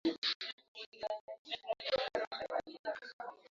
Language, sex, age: Swahili, female, 19-29